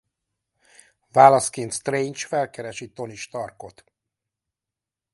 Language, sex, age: Hungarian, male, 50-59